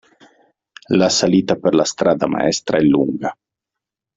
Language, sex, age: Italian, male, 40-49